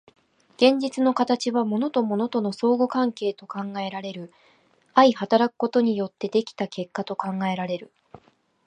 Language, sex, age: Japanese, female, 19-29